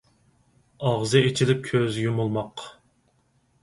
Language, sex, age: Uyghur, male, 30-39